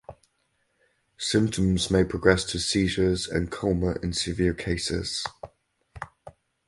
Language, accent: English, England English